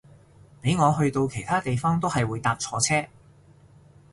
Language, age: Cantonese, 40-49